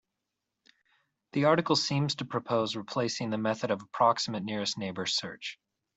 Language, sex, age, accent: English, male, 30-39, United States English